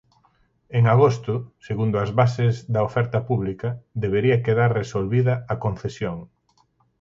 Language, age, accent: Galician, 40-49, Oriental (común en zona oriental)